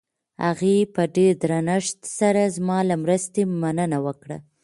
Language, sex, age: Pashto, female, 19-29